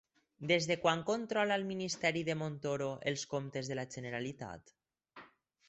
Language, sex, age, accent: Catalan, male, 19-29, valencià